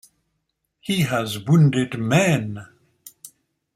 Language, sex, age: English, male, 70-79